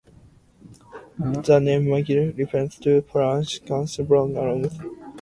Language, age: English, 19-29